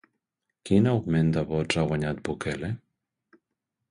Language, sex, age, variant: Catalan, male, 30-39, Central